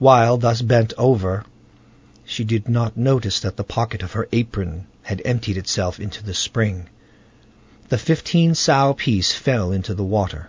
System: none